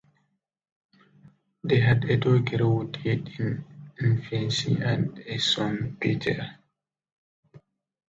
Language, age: English, 19-29